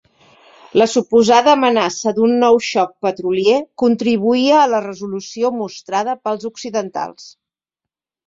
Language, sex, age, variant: Catalan, female, 50-59, Central